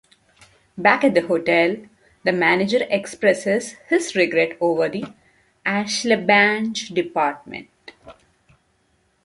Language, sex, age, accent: English, female, 19-29, India and South Asia (India, Pakistan, Sri Lanka)